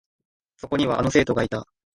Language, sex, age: Japanese, male, 19-29